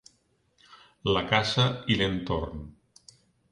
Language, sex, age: Catalan, male, 50-59